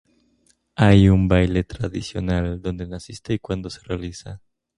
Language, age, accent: Spanish, 19-29, México; Andino-Pacífico: Colombia, Perú, Ecuador, oeste de Bolivia y Venezuela andina